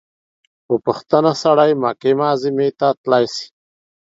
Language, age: Pashto, 40-49